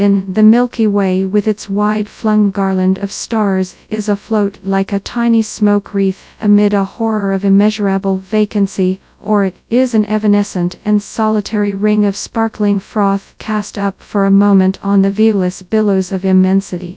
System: TTS, FastPitch